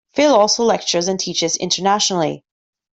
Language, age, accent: English, 30-39, England English